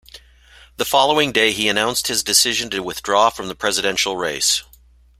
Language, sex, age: English, male, 50-59